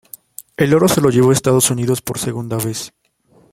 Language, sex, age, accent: Spanish, male, 19-29, México